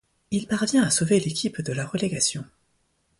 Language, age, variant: French, 19-29, Français de métropole